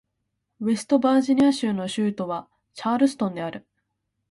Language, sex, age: Japanese, female, under 19